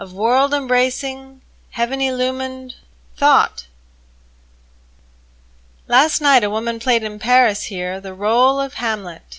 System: none